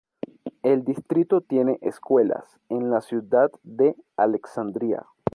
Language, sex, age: Spanish, male, 19-29